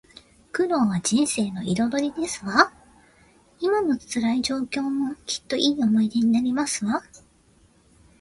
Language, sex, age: Japanese, female, 30-39